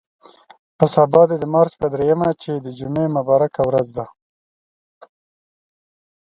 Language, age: Pashto, 30-39